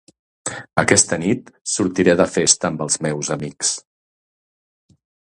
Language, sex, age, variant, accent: Catalan, male, 60-69, Central, Català central